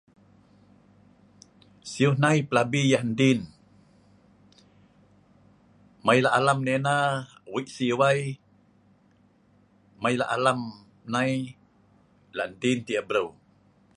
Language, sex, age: Sa'ban, male, 60-69